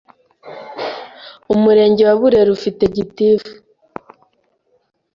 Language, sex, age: Kinyarwanda, female, 19-29